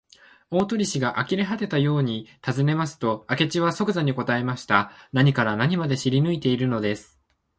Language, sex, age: Japanese, male, 19-29